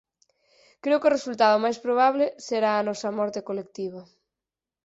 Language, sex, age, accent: Galician, female, 30-39, Normativo (estándar)